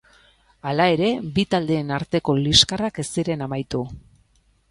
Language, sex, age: Basque, female, 40-49